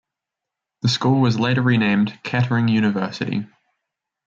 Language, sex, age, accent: English, male, under 19, Australian English